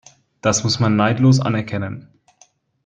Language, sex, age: German, male, under 19